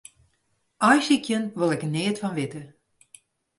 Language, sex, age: Western Frisian, female, 60-69